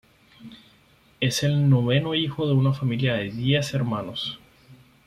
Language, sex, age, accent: Spanish, male, 19-29, Caribe: Cuba, Venezuela, Puerto Rico, República Dominicana, Panamá, Colombia caribeña, México caribeño, Costa del golfo de México